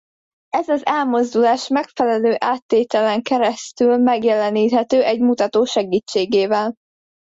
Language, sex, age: Hungarian, female, under 19